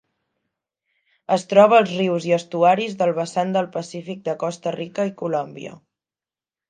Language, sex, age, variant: Catalan, female, 19-29, Central